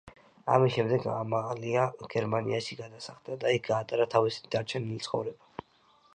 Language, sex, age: Georgian, male, under 19